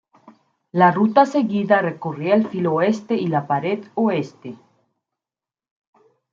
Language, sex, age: Spanish, female, 19-29